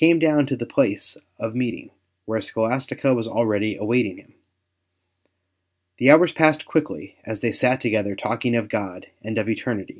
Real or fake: real